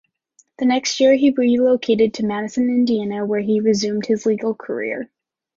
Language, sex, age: English, female, 19-29